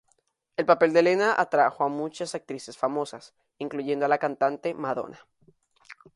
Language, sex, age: Spanish, male, under 19